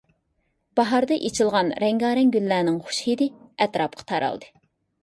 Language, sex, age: Uyghur, female, 30-39